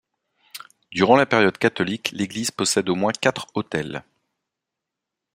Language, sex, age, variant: French, male, 40-49, Français de métropole